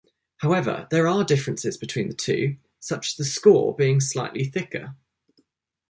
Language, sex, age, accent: English, male, 19-29, England English